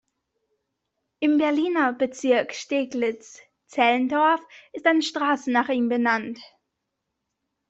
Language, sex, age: German, female, 19-29